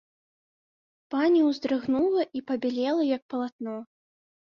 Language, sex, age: Belarusian, female, under 19